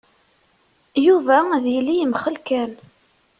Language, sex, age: Kabyle, female, 30-39